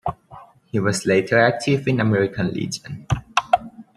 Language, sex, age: English, male, 19-29